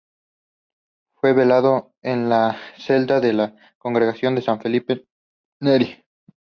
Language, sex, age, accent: Spanish, male, 19-29, México